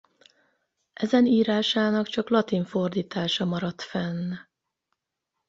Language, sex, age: Hungarian, female, 50-59